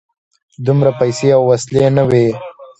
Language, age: Pashto, 19-29